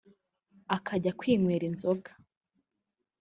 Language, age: Kinyarwanda, 19-29